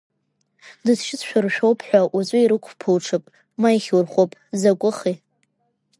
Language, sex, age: Abkhazian, female, 19-29